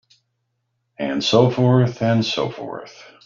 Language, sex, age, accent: English, male, 50-59, United States English